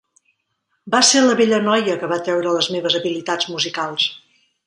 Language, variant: Catalan, Central